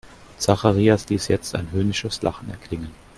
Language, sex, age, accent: German, male, 40-49, Deutschland Deutsch